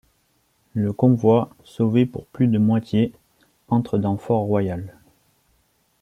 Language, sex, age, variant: French, male, 19-29, Français de métropole